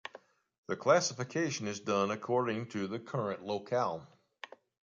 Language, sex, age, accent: English, male, 70-79, United States English